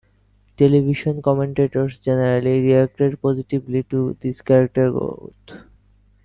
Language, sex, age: English, male, 19-29